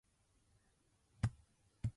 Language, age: Japanese, 19-29